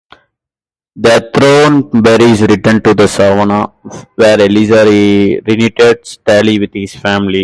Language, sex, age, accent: English, male, 19-29, United States English